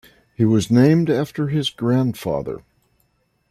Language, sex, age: English, male, 70-79